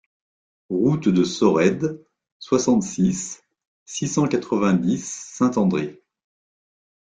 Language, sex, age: French, male, 60-69